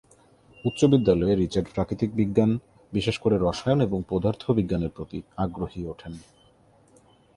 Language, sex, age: Bengali, male, 19-29